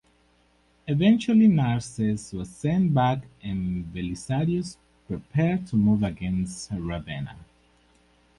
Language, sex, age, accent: English, male, 19-29, United States English